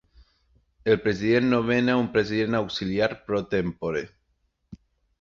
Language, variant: Catalan, Septentrional